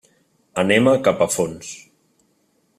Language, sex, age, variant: Catalan, male, 19-29, Central